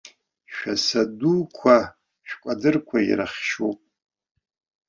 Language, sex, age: Abkhazian, male, 60-69